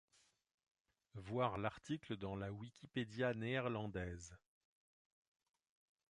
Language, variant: French, Français de métropole